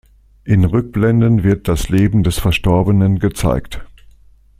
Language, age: German, 60-69